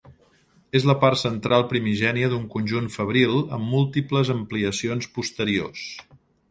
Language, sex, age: Catalan, male, 50-59